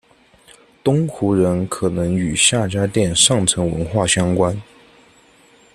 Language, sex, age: Chinese, male, 19-29